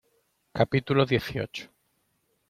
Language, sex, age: Spanish, male, 19-29